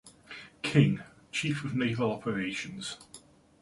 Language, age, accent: English, 40-49, England English